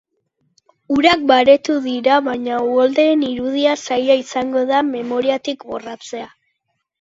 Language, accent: Basque, Mendebalekoa (Araba, Bizkaia, Gipuzkoako mendebaleko herri batzuk)